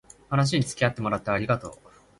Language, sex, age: Japanese, male, 19-29